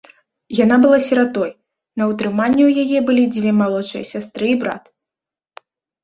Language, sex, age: Belarusian, female, under 19